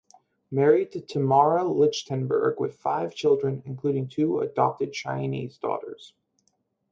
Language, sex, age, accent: English, male, 19-29, United States English